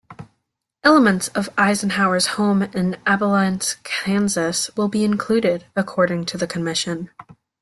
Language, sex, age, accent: English, female, 19-29, United States English